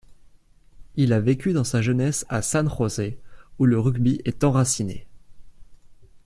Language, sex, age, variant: French, male, under 19, Français de métropole